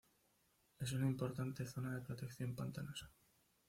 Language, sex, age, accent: Spanish, male, 19-29, España: Norte peninsular (Asturias, Castilla y León, Cantabria, País Vasco, Navarra, Aragón, La Rioja, Guadalajara, Cuenca)